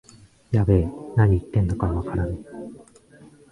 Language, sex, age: Japanese, male, 19-29